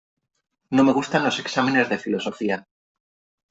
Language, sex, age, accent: Spanish, male, 19-29, España: Centro-Sur peninsular (Madrid, Toledo, Castilla-La Mancha)